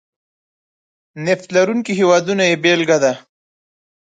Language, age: Pashto, 30-39